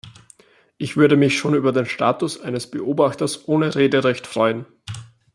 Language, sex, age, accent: German, male, 19-29, Österreichisches Deutsch